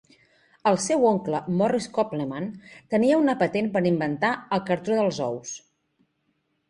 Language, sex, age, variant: Catalan, female, 40-49, Central